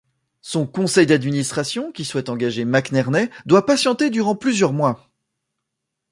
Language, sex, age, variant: French, male, 30-39, Français de métropole